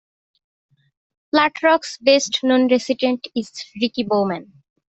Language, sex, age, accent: English, female, 19-29, United States English